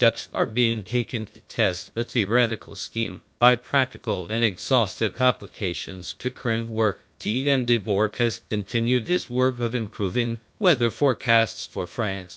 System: TTS, GlowTTS